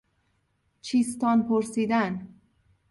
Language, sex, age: Persian, female, 30-39